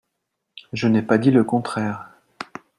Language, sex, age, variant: French, male, 40-49, Français de métropole